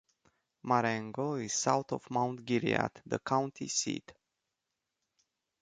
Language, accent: English, United States English